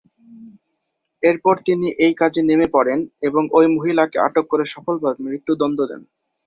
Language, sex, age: Bengali, male, 19-29